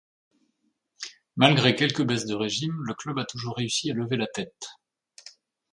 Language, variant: French, Français de métropole